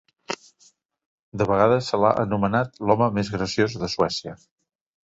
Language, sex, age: Catalan, male, 50-59